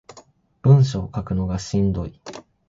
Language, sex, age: Japanese, male, 19-29